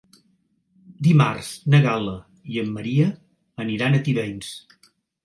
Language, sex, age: Catalan, male, 60-69